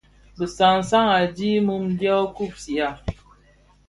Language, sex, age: Bafia, female, 30-39